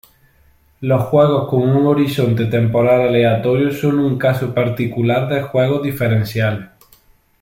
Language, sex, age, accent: Spanish, male, 19-29, España: Sur peninsular (Andalucia, Extremadura, Murcia)